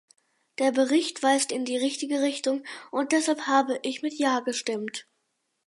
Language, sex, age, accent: German, male, under 19, Deutschland Deutsch